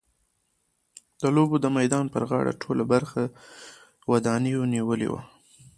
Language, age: Pashto, 19-29